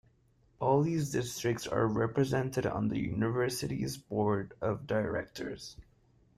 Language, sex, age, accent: English, male, 19-29, United States English